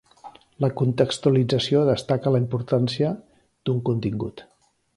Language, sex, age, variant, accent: Catalan, male, 50-59, Central, central